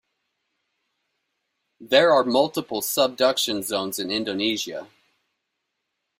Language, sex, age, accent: English, male, 30-39, United States English